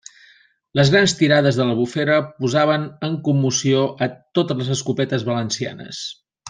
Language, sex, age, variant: Catalan, male, 50-59, Balear